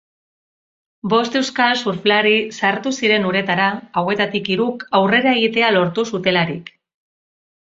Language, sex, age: Basque, female, 40-49